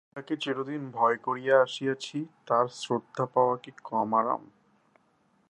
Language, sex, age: Bengali, male, 19-29